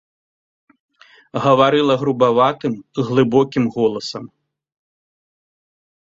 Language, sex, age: Belarusian, male, 40-49